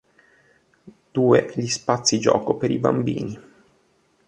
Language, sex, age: Italian, male, 19-29